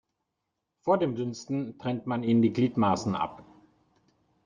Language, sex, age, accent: German, male, 40-49, Deutschland Deutsch